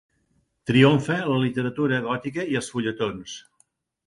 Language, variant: Catalan, Central